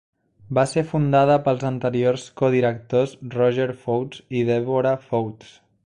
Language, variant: Catalan, Central